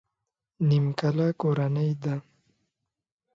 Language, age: Pashto, 19-29